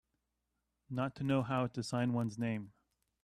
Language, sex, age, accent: English, male, 30-39, United States English